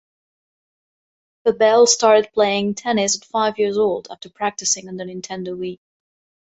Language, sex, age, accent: English, female, 30-39, England English